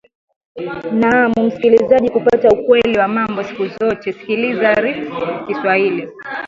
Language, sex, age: Swahili, female, 19-29